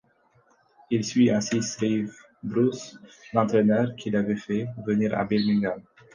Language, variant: French, Français d'Afrique subsaharienne et des îles africaines